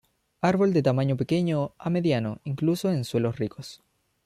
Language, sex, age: Spanish, male, under 19